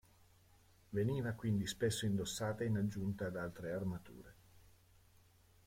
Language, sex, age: Italian, male, 50-59